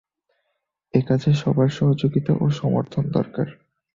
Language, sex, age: Bengali, male, 19-29